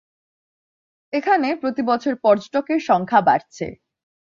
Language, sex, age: Bengali, female, 19-29